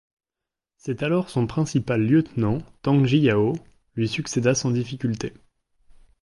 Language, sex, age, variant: French, male, 19-29, Français de métropole